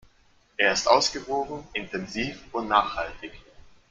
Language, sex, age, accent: German, male, 19-29, Deutschland Deutsch